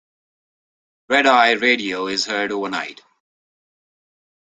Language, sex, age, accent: English, male, 30-39, United States English